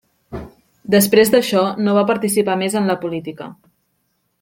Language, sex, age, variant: Catalan, female, 19-29, Central